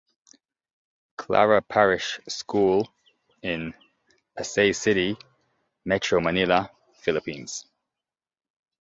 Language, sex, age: English, male, 30-39